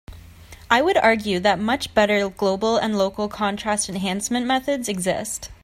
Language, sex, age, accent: English, female, 19-29, Canadian English